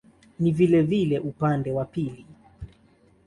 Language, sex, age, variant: Swahili, male, 30-39, Kiswahili cha Bara ya Tanzania